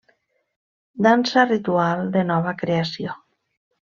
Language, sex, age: Catalan, female, 40-49